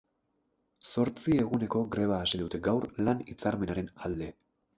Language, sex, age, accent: Basque, male, 19-29, Erdialdekoa edo Nafarra (Gipuzkoa, Nafarroa)